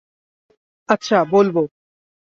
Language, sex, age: Bengali, male, under 19